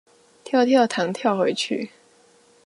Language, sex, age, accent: Chinese, female, 19-29, 出生地：臺北市